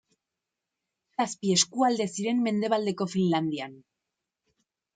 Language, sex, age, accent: Basque, female, 19-29, Erdialdekoa edo Nafarra (Gipuzkoa, Nafarroa)